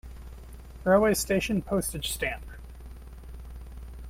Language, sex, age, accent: English, male, 19-29, United States English